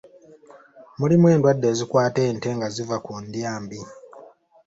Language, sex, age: Ganda, male, 19-29